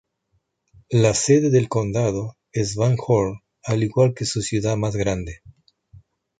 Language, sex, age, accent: Spanish, male, 50-59, Rioplatense: Argentina, Uruguay, este de Bolivia, Paraguay